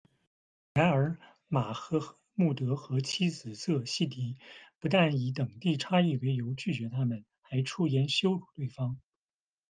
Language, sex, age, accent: Chinese, male, 30-39, 出生地：山东省